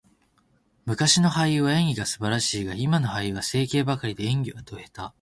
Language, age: Japanese, 19-29